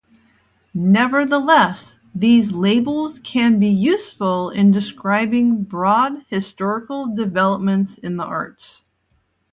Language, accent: English, United States English